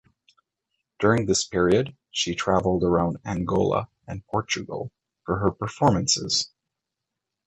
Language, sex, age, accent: English, male, 30-39, Canadian English